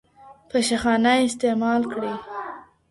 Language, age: Pashto, under 19